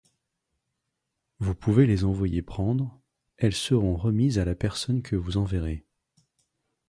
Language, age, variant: French, 30-39, Français de métropole